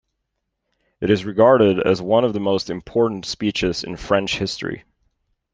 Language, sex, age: English, male, 30-39